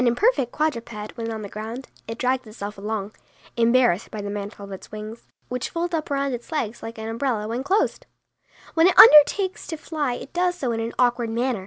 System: none